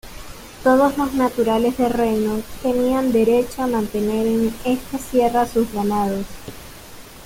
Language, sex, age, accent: Spanish, female, 30-39, Caribe: Cuba, Venezuela, Puerto Rico, República Dominicana, Panamá, Colombia caribeña, México caribeño, Costa del golfo de México